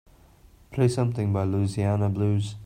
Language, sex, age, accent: English, male, 19-29, India and South Asia (India, Pakistan, Sri Lanka)